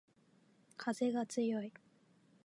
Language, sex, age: Japanese, female, 19-29